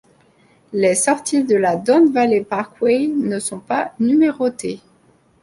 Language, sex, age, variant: French, female, 30-39, Français de métropole